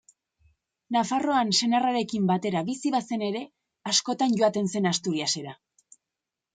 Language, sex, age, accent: Basque, female, 19-29, Erdialdekoa edo Nafarra (Gipuzkoa, Nafarroa)